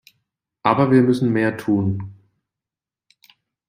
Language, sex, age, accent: German, male, 30-39, Deutschland Deutsch